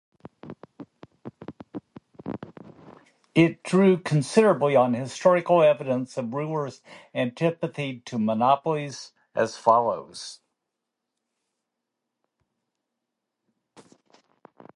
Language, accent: English, United States English